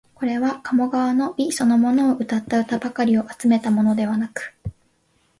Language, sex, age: Japanese, female, 19-29